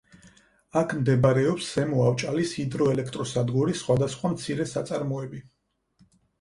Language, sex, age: Georgian, male, 30-39